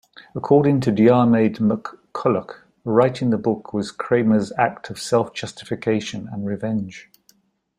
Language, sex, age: English, male, 60-69